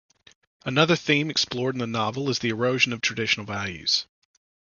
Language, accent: English, United States English